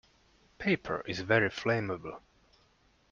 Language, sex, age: English, male, 30-39